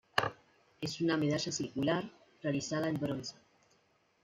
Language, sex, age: Spanish, female, 19-29